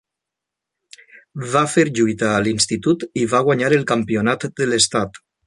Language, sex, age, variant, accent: Catalan, male, 50-59, Valencià central, valencià